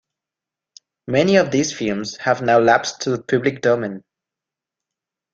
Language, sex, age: English, male, 19-29